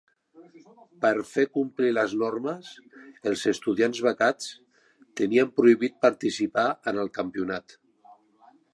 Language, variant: Catalan, Central